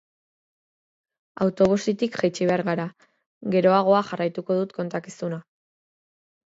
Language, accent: Basque, Erdialdekoa edo Nafarra (Gipuzkoa, Nafarroa)